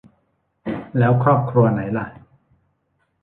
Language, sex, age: Thai, male, 19-29